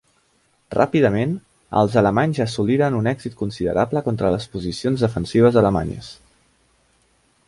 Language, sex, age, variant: Catalan, male, 19-29, Central